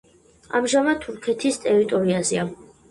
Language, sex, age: Georgian, female, 19-29